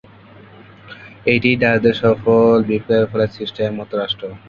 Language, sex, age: Bengali, male, under 19